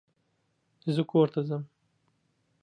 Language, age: Pashto, 19-29